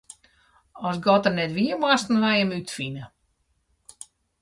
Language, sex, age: Western Frisian, female, 60-69